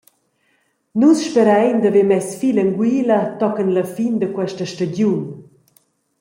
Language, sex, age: Romansh, female, 40-49